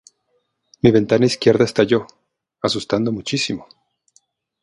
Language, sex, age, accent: Spanish, male, 40-49, México